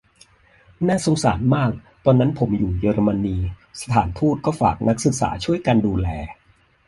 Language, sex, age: Thai, male, 40-49